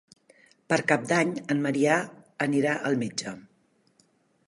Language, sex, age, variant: Catalan, female, 50-59, Central